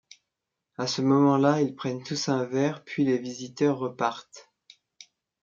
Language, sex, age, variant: French, male, 30-39, Français de métropole